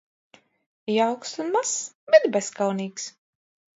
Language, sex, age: Latvian, female, 50-59